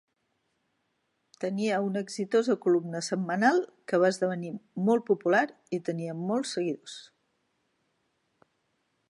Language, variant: Catalan, Central